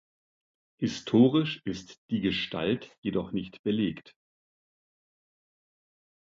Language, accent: German, Deutschland Deutsch